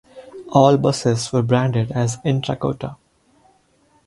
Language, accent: English, India and South Asia (India, Pakistan, Sri Lanka)